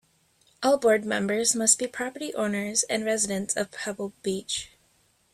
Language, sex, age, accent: English, female, 19-29, United States English